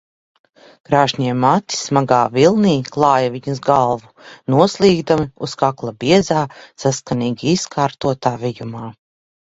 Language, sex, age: Latvian, female, 40-49